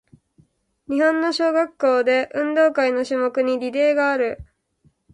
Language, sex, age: Japanese, female, 19-29